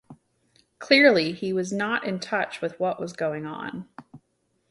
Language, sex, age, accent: English, female, 30-39, United States English